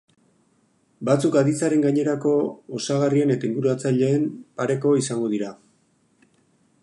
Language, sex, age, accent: Basque, male, 40-49, Erdialdekoa edo Nafarra (Gipuzkoa, Nafarroa)